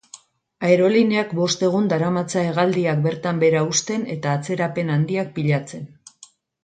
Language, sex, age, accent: Basque, female, 50-59, Erdialdekoa edo Nafarra (Gipuzkoa, Nafarroa)